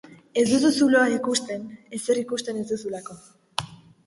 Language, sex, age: Basque, female, under 19